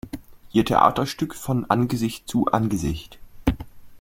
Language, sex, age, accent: German, male, under 19, Deutschland Deutsch